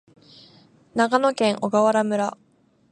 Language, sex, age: Japanese, female, under 19